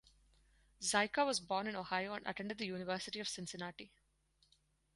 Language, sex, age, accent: English, female, 19-29, India and South Asia (India, Pakistan, Sri Lanka)